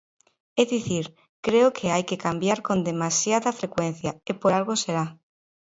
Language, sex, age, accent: Galician, female, 40-49, Central (gheada)